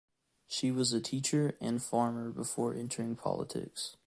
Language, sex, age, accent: English, male, 19-29, United States English